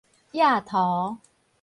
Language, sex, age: Min Nan Chinese, female, 40-49